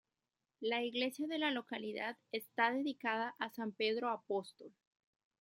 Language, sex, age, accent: Spanish, female, 30-39, México